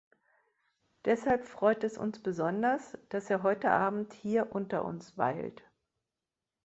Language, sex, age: German, female, 60-69